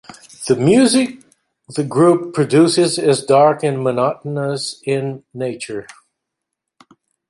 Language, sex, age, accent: English, male, 50-59, United States English